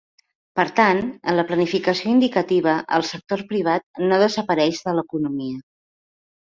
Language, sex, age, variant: Catalan, female, 50-59, Central